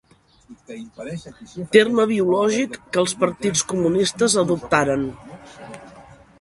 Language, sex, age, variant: Catalan, female, 50-59, Central